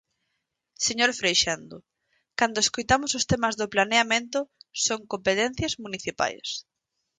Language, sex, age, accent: Galician, female, 19-29, Normativo (estándar)